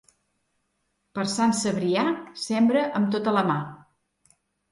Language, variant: Catalan, Central